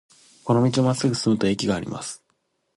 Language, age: Japanese, 19-29